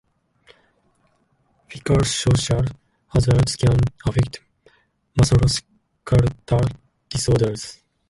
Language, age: English, 19-29